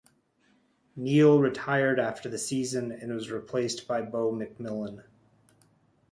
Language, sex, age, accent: English, male, 30-39, United States English